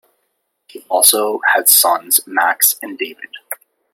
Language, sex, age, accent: English, male, 19-29, United States English